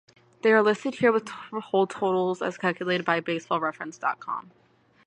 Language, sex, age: English, female, under 19